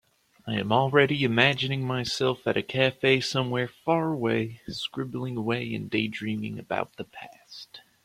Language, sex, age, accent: English, male, 30-39, United States English